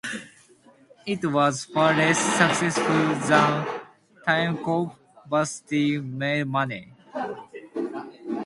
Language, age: English, under 19